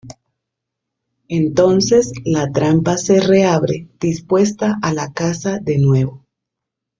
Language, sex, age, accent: Spanish, female, 30-39, Caribe: Cuba, Venezuela, Puerto Rico, República Dominicana, Panamá, Colombia caribeña, México caribeño, Costa del golfo de México